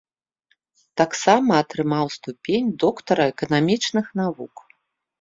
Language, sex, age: Belarusian, female, 40-49